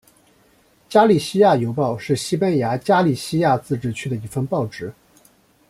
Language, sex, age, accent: Chinese, male, 19-29, 出生地：江苏省